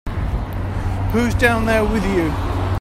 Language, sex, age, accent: English, male, 50-59, England English